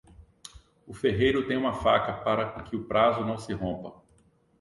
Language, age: Portuguese, 40-49